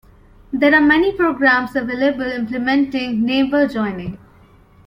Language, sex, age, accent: English, female, 19-29, India and South Asia (India, Pakistan, Sri Lanka)